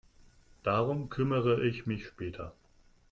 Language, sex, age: German, male, 30-39